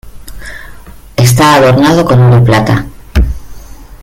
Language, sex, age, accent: Spanish, female, 50-59, España: Centro-Sur peninsular (Madrid, Toledo, Castilla-La Mancha)